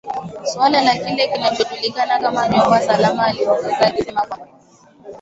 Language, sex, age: Swahili, female, 19-29